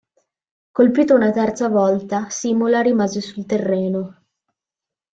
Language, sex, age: Italian, female, 19-29